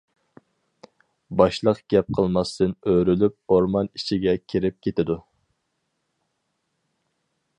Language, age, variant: Uyghur, 30-39, ئۇيغۇر تىلى